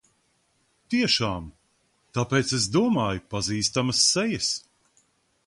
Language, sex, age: Latvian, male, 50-59